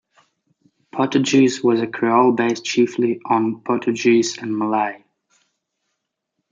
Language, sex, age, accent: English, male, 19-29, United States English